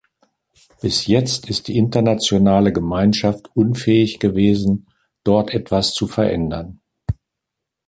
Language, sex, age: German, male, 70-79